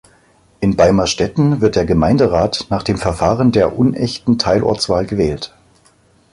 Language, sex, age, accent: German, male, 40-49, Deutschland Deutsch